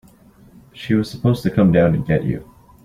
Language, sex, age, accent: English, male, 19-29, Canadian English